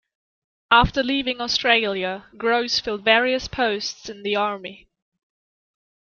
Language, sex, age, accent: English, female, 19-29, England English